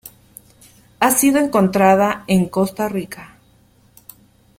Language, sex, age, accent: Spanish, female, 30-39, México